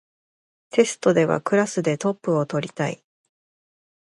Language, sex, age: Japanese, female, 30-39